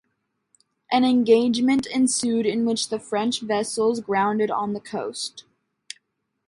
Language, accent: English, United States English